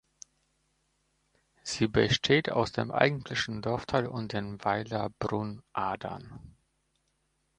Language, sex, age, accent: German, male, 30-39, Polnisch Deutsch